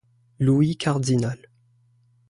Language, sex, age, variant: French, male, 19-29, Français du nord de l'Afrique